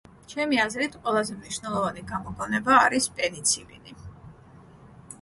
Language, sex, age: Georgian, female, 40-49